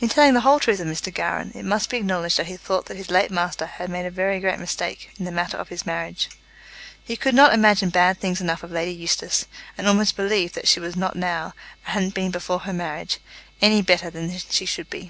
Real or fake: real